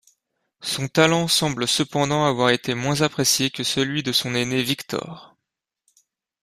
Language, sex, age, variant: French, male, 19-29, Français de métropole